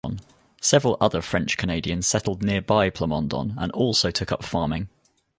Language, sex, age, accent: English, male, 30-39, England English